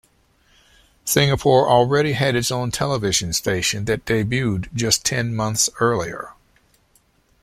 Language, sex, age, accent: English, male, 60-69, United States English